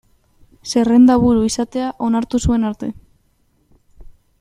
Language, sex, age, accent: Basque, female, under 19, Mendebalekoa (Araba, Bizkaia, Gipuzkoako mendebaleko herri batzuk)